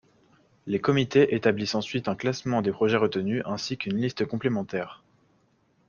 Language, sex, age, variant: French, male, 19-29, Français de métropole